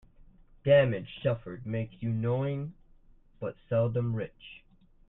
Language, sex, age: English, male, 19-29